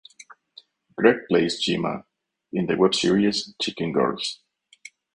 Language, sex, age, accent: English, male, 30-39, United States English